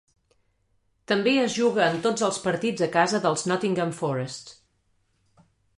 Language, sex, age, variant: Catalan, female, 40-49, Nord-Occidental